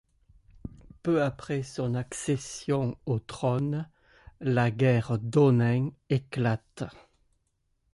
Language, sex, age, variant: French, male, 50-59, Français de métropole